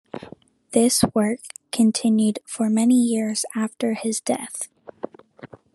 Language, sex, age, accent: English, female, under 19, United States English